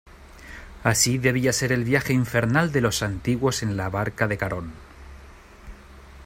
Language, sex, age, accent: Spanish, male, 30-39, España: Norte peninsular (Asturias, Castilla y León, Cantabria, País Vasco, Navarra, Aragón, La Rioja, Guadalajara, Cuenca)